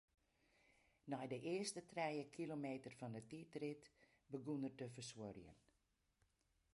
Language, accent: Western Frisian, Klaaifrysk